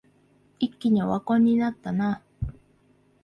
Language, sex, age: Japanese, female, 19-29